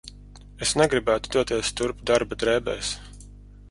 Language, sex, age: Latvian, male, 30-39